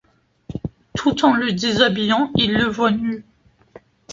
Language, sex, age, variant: French, male, under 19, Français de métropole